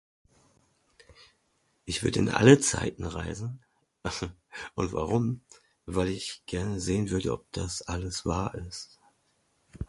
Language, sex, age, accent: German, male, 40-49, Deutschland Deutsch